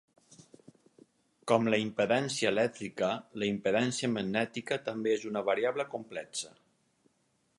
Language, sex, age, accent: Catalan, male, 50-59, mallorquí